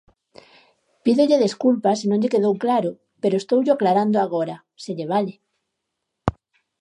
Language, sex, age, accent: Galician, female, 40-49, Oriental (común en zona oriental)